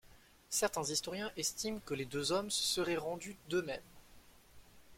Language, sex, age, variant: French, male, 19-29, Français de métropole